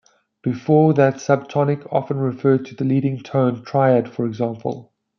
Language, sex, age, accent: English, male, 40-49, Southern African (South Africa, Zimbabwe, Namibia)